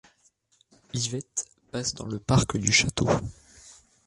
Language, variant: French, Français de métropole